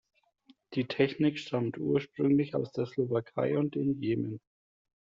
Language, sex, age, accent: German, male, 40-49, Deutschland Deutsch